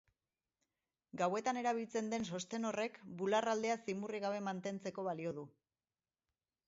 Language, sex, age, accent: Basque, female, 40-49, Erdialdekoa edo Nafarra (Gipuzkoa, Nafarroa)